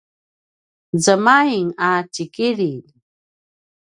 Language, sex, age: Paiwan, female, 50-59